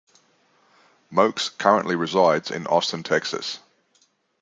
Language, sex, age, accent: English, male, 50-59, Australian English